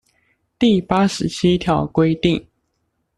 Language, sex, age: Chinese, male, under 19